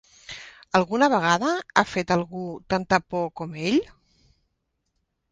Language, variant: Catalan, Central